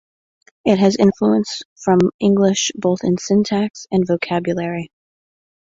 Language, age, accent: English, under 19, United States English